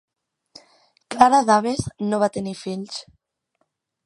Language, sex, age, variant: Catalan, female, 19-29, Central